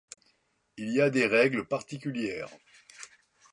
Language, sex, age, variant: French, male, 60-69, Français de métropole